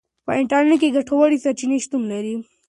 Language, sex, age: Pashto, male, 19-29